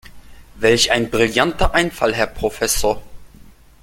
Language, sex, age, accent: German, male, 19-29, Russisch Deutsch